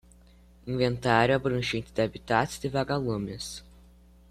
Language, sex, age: Portuguese, male, under 19